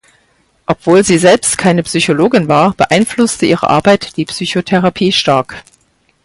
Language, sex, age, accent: German, female, 50-59, Deutschland Deutsch